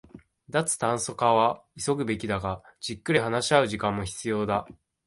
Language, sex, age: Japanese, male, 19-29